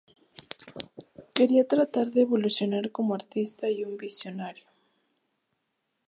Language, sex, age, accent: Spanish, female, 19-29, México